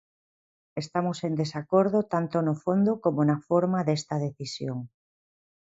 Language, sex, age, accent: Galician, female, 50-59, Normativo (estándar)